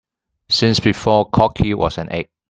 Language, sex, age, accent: English, male, 40-49, Hong Kong English